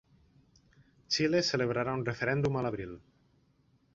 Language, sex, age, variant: Catalan, male, 30-39, Nord-Occidental